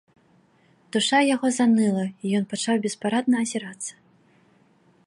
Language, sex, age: Belarusian, female, 19-29